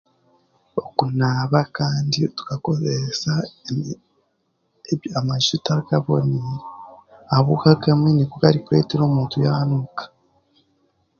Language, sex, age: Chiga, male, 30-39